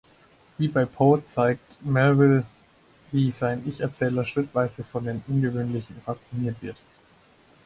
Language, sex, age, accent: German, male, 19-29, Deutschland Deutsch